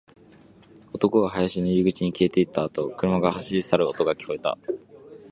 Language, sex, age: Japanese, male, 19-29